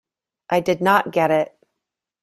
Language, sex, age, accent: English, female, 40-49, United States English